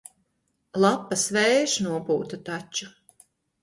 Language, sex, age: Latvian, female, 50-59